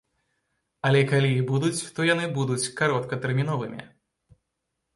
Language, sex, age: Belarusian, male, 19-29